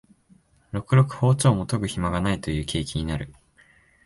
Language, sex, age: Japanese, male, 19-29